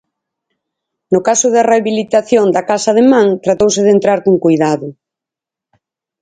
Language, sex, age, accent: Galician, female, 40-49, Central (gheada)